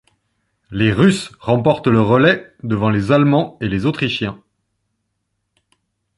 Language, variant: French, Français de métropole